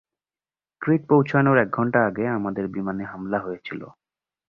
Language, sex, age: Bengali, male, 19-29